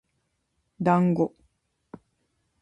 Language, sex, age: Japanese, female, 40-49